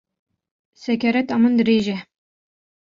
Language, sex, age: Kurdish, female, 19-29